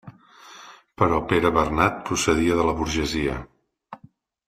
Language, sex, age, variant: Catalan, male, 40-49, Central